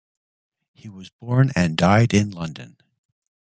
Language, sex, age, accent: English, male, 60-69, Canadian English